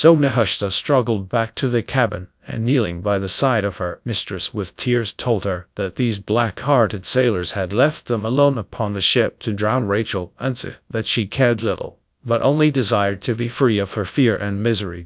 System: TTS, GradTTS